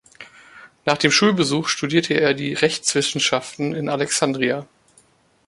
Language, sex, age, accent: German, male, 30-39, Deutschland Deutsch